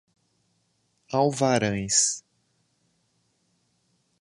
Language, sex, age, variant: Portuguese, male, 30-39, Portuguese (Brasil)